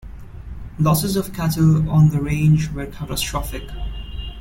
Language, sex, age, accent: English, male, 19-29, India and South Asia (India, Pakistan, Sri Lanka)